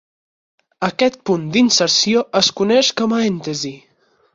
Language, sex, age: Catalan, male, 19-29